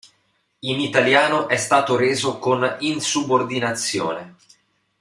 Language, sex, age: Italian, male, 30-39